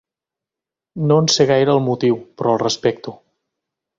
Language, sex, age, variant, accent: Catalan, male, 19-29, Central, central